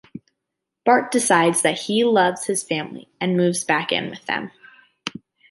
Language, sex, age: English, female, 19-29